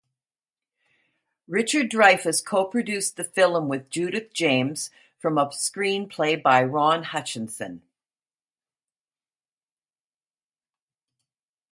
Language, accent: English, Canadian English